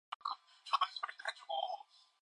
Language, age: Korean, 19-29